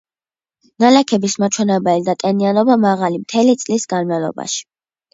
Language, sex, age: Georgian, female, under 19